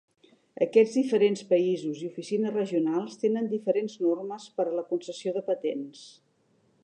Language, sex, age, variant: Catalan, female, 60-69, Central